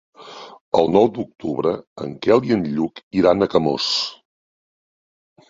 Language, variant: Catalan, Central